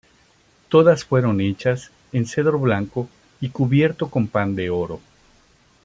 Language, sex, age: Spanish, male, 50-59